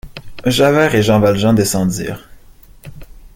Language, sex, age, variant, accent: French, male, 19-29, Français d'Amérique du Nord, Français du Canada